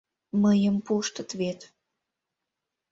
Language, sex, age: Mari, female, under 19